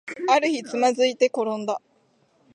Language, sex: Japanese, female